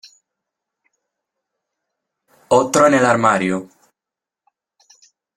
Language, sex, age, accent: Spanish, male, under 19, España: Centro-Sur peninsular (Madrid, Toledo, Castilla-La Mancha)